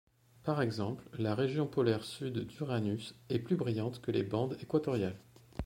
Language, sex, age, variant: French, male, under 19, Français de métropole